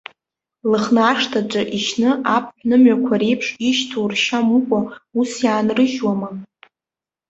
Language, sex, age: Abkhazian, female, 19-29